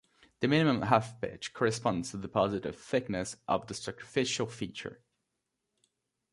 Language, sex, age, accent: English, male, 19-29, England English